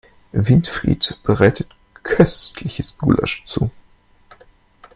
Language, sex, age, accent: German, male, 19-29, Deutschland Deutsch